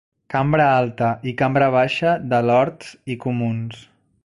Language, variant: Catalan, Central